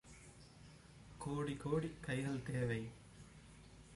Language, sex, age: Tamil, male, 19-29